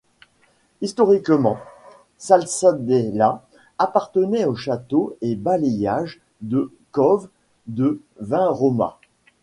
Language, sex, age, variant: French, male, 40-49, Français de métropole